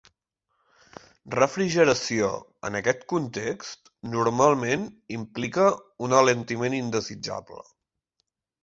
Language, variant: Catalan, Central